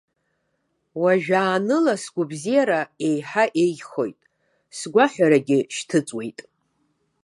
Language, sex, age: Abkhazian, female, 50-59